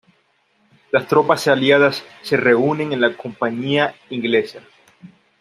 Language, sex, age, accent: Spanish, male, 19-29, América central